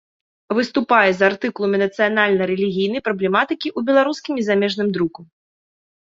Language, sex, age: Belarusian, female, 30-39